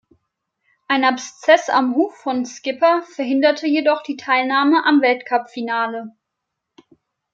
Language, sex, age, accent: German, female, 19-29, Deutschland Deutsch